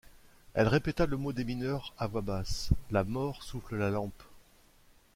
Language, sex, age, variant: French, male, 40-49, Français de métropole